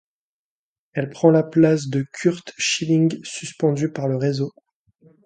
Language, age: French, 19-29